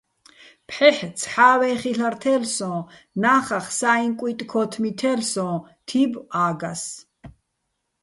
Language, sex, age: Bats, female, 60-69